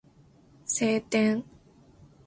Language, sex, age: Japanese, female, 19-29